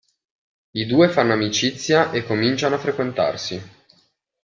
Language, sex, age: Italian, male, 19-29